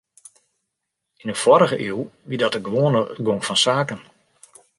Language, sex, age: Western Frisian, male, 50-59